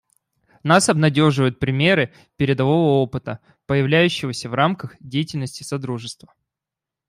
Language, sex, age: Russian, male, 19-29